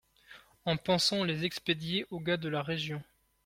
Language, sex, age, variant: French, male, 19-29, Français de métropole